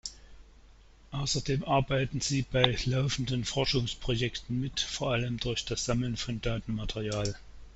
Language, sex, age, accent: German, male, 50-59, Deutschland Deutsch